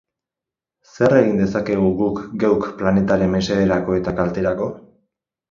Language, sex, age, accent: Basque, male, 19-29, Erdialdekoa edo Nafarra (Gipuzkoa, Nafarroa)